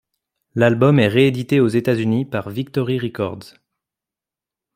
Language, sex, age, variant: French, male, 19-29, Français de métropole